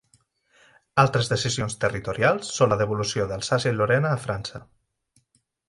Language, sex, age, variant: Catalan, male, 40-49, Nord-Occidental